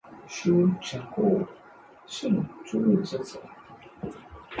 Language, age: Chinese, 30-39